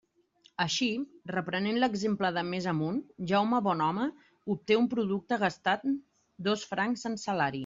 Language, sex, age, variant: Catalan, female, 40-49, Central